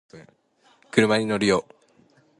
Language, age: Japanese, 19-29